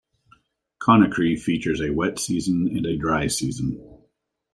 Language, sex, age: English, male, 40-49